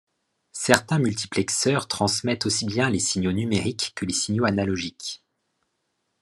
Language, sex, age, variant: French, male, 19-29, Français de métropole